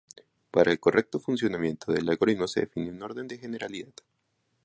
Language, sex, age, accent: Spanish, male, 19-29, Andino-Pacífico: Colombia, Perú, Ecuador, oeste de Bolivia y Venezuela andina